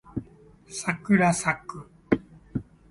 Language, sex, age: Japanese, male, 30-39